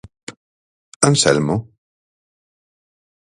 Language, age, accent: Galician, 40-49, Atlántico (seseo e gheada)